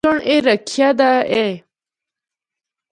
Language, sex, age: Northern Hindko, female, 19-29